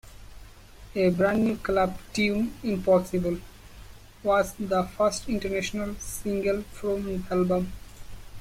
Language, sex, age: English, male, 19-29